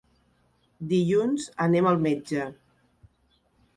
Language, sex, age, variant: Catalan, female, 40-49, Central